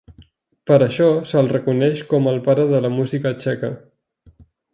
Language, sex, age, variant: Catalan, male, 30-39, Central